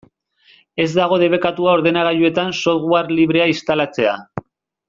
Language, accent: Basque, Erdialdekoa edo Nafarra (Gipuzkoa, Nafarroa)